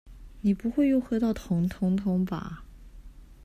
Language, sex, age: Chinese, female, 30-39